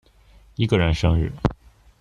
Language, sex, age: Chinese, male, 19-29